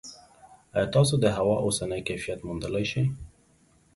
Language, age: Pashto, 30-39